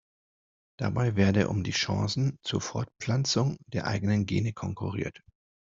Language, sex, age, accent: German, male, 40-49, Deutschland Deutsch